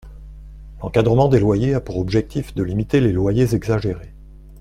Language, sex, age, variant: French, male, 60-69, Français de métropole